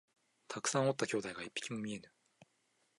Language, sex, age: Japanese, male, 19-29